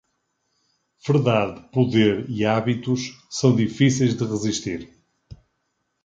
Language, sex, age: Portuguese, male, 40-49